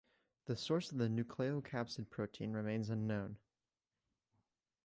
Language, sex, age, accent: English, male, under 19, United States English